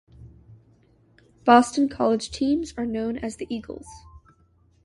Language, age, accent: English, 19-29, United States English